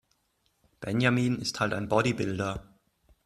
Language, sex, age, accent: German, male, 40-49, Deutschland Deutsch